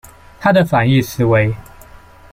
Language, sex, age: Chinese, male, 19-29